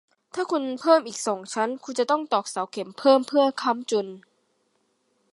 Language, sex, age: Thai, female, 19-29